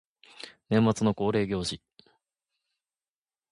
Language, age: Japanese, 19-29